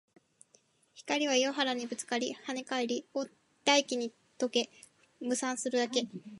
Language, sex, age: Japanese, female, 19-29